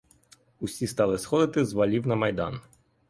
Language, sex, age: Ukrainian, male, 19-29